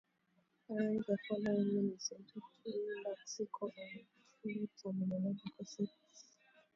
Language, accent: English, England English